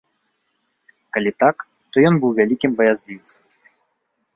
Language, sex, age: Belarusian, male, 19-29